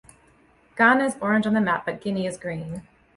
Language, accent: English, United States English